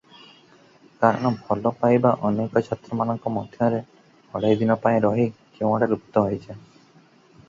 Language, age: Odia, 19-29